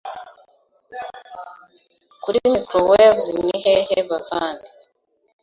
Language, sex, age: Kinyarwanda, female, 19-29